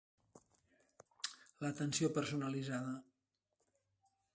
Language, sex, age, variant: Catalan, male, 60-69, Central